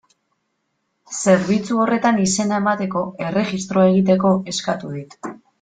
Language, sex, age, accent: Basque, female, 19-29, Mendebalekoa (Araba, Bizkaia, Gipuzkoako mendebaleko herri batzuk)